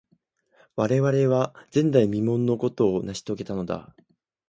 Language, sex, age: Japanese, male, under 19